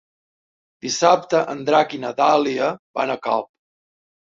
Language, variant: Catalan, Central